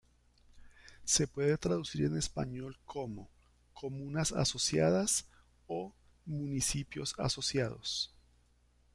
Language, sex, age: Spanish, male, 50-59